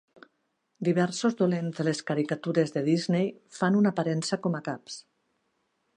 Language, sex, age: Catalan, female, 50-59